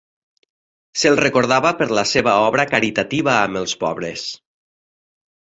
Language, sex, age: Catalan, male, 40-49